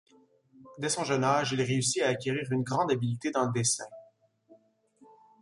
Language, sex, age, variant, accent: French, male, 19-29, Français d'Amérique du Nord, Français du Canada